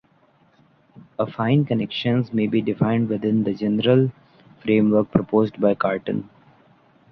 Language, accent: English, India and South Asia (India, Pakistan, Sri Lanka)